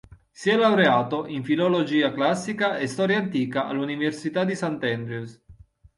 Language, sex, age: Italian, male, 40-49